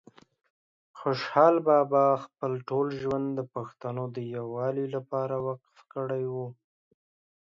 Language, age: Pashto, 19-29